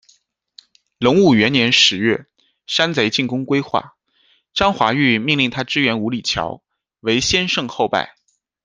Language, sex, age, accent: Chinese, male, 30-39, 出生地：浙江省